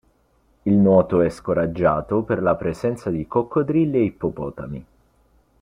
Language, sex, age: Italian, male, 19-29